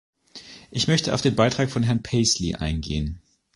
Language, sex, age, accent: German, male, 40-49, Deutschland Deutsch